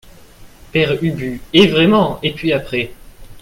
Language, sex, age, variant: French, male, 19-29, Français de métropole